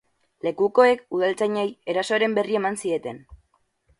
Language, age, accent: Basque, under 19, Batua